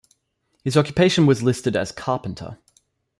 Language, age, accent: English, 19-29, Australian English